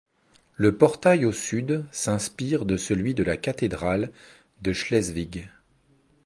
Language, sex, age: French, male, 40-49